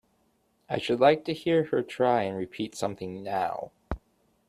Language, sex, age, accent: English, male, 30-39, United States English